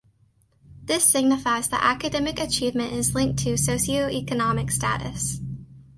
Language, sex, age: English, female, under 19